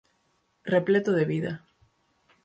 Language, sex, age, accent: Galician, female, 19-29, Normativo (estándar)